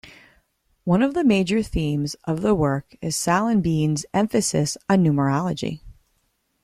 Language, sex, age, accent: English, female, 40-49, United States English